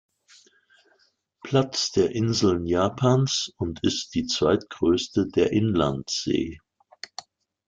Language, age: German, 50-59